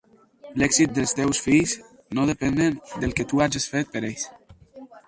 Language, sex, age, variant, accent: Catalan, male, under 19, Valencià meridional, valencià